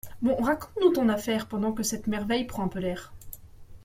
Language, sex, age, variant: French, female, 19-29, Français de métropole